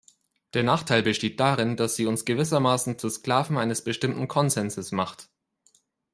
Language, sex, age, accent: German, male, 19-29, Deutschland Deutsch